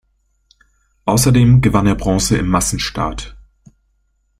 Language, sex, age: German, male, 19-29